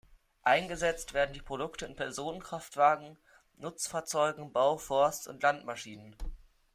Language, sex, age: German, male, under 19